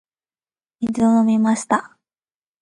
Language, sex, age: Japanese, female, 19-29